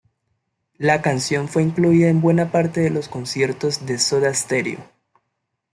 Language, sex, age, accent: Spanish, male, 19-29, Andino-Pacífico: Colombia, Perú, Ecuador, oeste de Bolivia y Venezuela andina